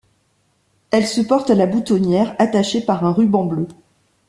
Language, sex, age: French, female, 40-49